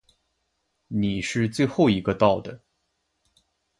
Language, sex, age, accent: Chinese, male, 19-29, 出生地：黑龙江省